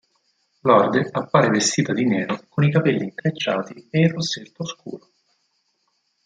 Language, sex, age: Italian, male, 30-39